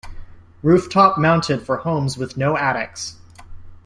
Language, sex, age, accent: English, male, 19-29, United States English